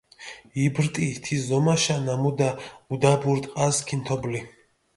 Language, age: Mingrelian, 30-39